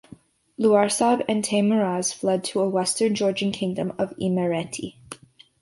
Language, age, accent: English, under 19, United States English